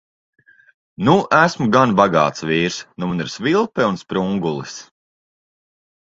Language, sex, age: Latvian, male, 30-39